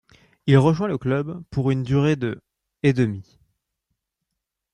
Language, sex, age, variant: French, male, 19-29, Français de métropole